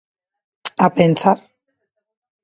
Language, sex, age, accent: Galician, female, 30-39, Neofalante